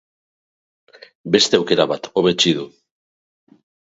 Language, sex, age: Basque, male, 30-39